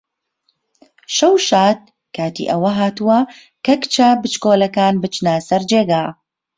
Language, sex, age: Central Kurdish, female, 30-39